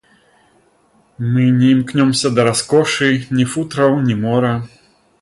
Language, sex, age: Belarusian, male, 19-29